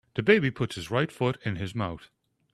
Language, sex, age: English, male, 40-49